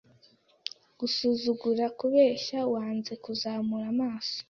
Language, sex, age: Kinyarwanda, female, 19-29